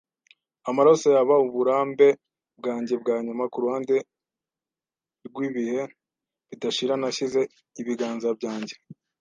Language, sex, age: Kinyarwanda, male, 19-29